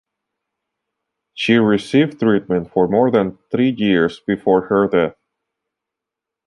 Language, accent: English, United States English